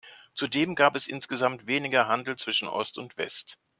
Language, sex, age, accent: German, male, 60-69, Deutschland Deutsch